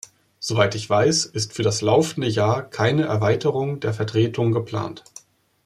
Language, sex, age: German, male, 30-39